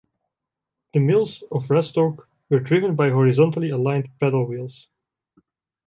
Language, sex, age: English, male, 19-29